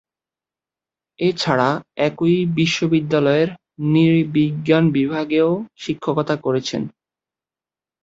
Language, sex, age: Bengali, male, 19-29